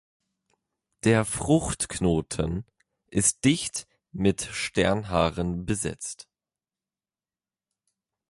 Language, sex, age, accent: German, male, under 19, Deutschland Deutsch